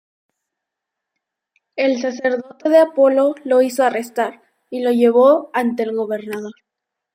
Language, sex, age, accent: Spanish, female, under 19, América central